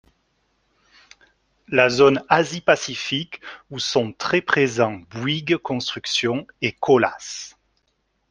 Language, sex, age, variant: French, male, 40-49, Français de métropole